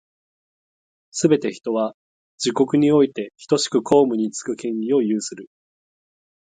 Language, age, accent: Japanese, 19-29, 関西弁